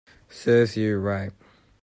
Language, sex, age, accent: English, male, 19-29, New Zealand English